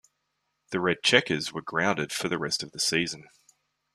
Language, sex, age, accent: English, male, 40-49, Australian English